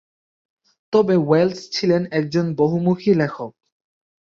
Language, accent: Bengali, Bangladeshi; শুদ্ধ বাংলা